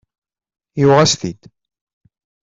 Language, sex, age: Kabyle, male, 30-39